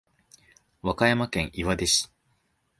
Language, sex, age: Japanese, male, 19-29